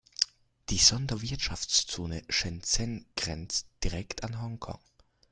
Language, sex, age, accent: German, male, under 19, Schweizerdeutsch